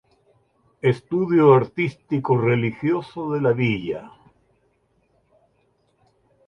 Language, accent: Spanish, Chileno: Chile, Cuyo